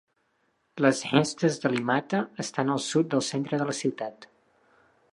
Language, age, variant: Catalan, 19-29, Central